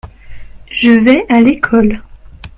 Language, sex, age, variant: French, female, 19-29, Français de métropole